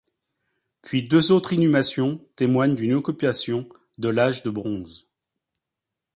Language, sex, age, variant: French, male, 30-39, Français de métropole